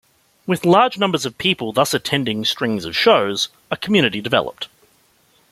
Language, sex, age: English, male, 19-29